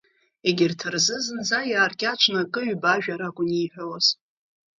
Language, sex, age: Abkhazian, female, 30-39